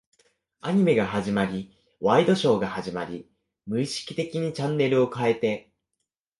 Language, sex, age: Japanese, male, 19-29